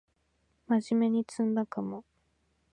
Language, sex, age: Japanese, female, 19-29